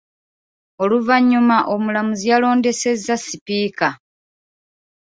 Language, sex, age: Ganda, female, 19-29